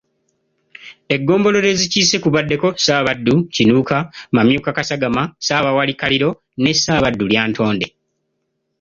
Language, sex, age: Ganda, male, 19-29